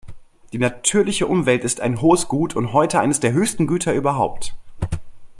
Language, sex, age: German, male, 19-29